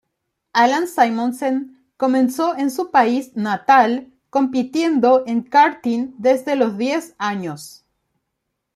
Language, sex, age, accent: Spanish, female, 30-39, Rioplatense: Argentina, Uruguay, este de Bolivia, Paraguay